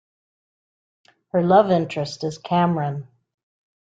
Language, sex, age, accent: English, female, 50-59, United States English